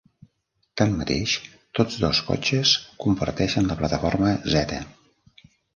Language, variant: Catalan, Central